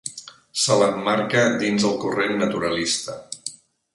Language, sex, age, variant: Catalan, male, 60-69, Central